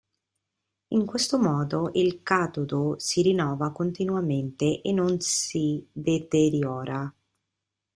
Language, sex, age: Italian, female, 30-39